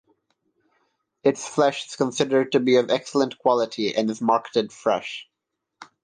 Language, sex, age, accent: English, male, 19-29, India and South Asia (India, Pakistan, Sri Lanka)